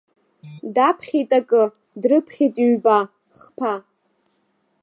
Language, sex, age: Abkhazian, female, under 19